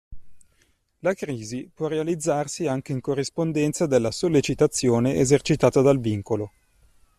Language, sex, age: Italian, male, 40-49